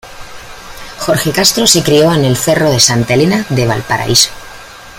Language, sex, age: Spanish, female, 40-49